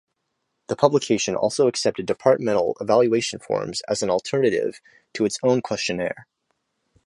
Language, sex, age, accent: English, male, 19-29, United States English